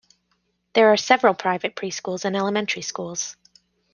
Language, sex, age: English, female, 30-39